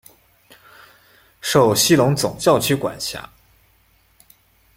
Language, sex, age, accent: Chinese, male, 19-29, 出生地：湖北省